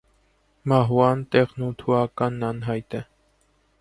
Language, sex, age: Armenian, male, 19-29